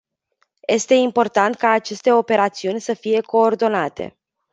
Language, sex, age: Romanian, female, 19-29